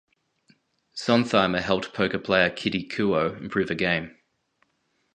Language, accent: English, Australian English